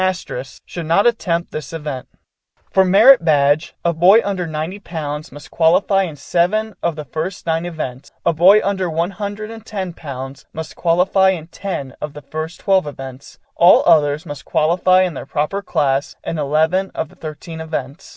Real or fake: real